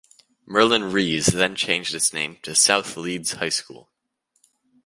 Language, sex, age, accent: English, male, under 19, United States English